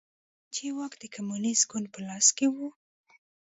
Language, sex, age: Pashto, female, 19-29